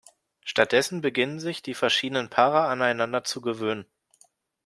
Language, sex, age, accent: German, male, 19-29, Deutschland Deutsch